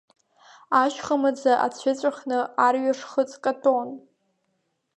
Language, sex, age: Abkhazian, female, under 19